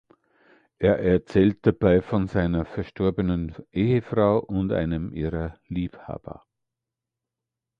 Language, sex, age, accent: German, male, 60-69, Österreichisches Deutsch